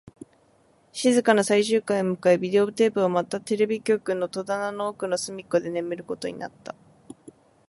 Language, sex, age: Japanese, female, 19-29